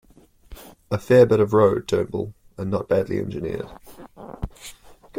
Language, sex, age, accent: English, male, 30-39, New Zealand English